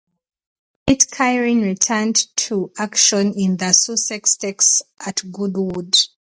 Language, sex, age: English, female, 30-39